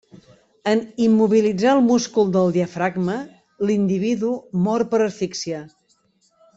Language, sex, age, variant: Catalan, female, 50-59, Central